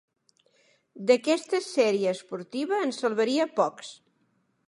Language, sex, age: Catalan, female, 70-79